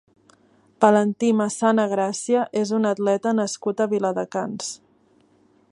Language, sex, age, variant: Catalan, female, 19-29, Central